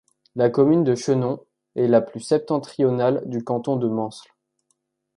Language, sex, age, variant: French, male, under 19, Français de métropole